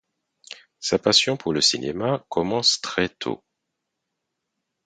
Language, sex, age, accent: French, male, 30-39, Français d’Haïti